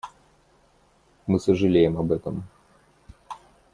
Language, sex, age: Russian, male, 30-39